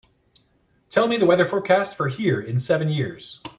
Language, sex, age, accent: English, male, 40-49, United States English